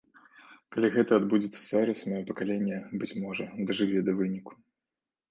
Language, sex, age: Belarusian, male, 19-29